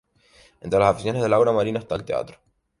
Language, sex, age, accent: Spanish, male, 19-29, España: Islas Canarias